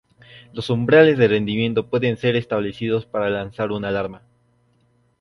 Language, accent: Spanish, Andino-Pacífico: Colombia, Perú, Ecuador, oeste de Bolivia y Venezuela andina